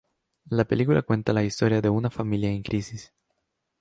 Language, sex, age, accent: Spanish, male, 19-29, América central